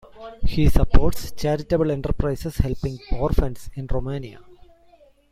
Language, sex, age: English, male, 40-49